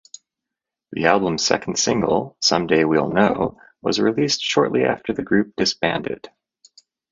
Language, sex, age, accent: English, male, 30-39, United States English